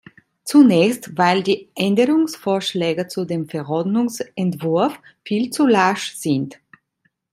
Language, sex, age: German, female, 30-39